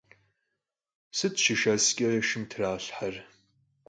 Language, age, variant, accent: Kabardian, 19-29, Адыгэбзэ (Къэбэрдей, Кирил, псоми зэдай), Джылэхъстэней (Gilahsteney)